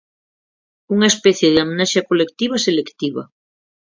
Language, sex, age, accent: Galician, female, 40-49, Oriental (común en zona oriental)